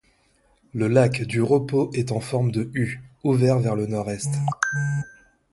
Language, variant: French, Français de métropole